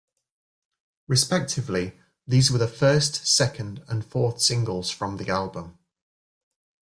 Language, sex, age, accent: English, male, 30-39, England English